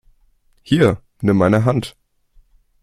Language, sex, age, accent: German, male, under 19, Deutschland Deutsch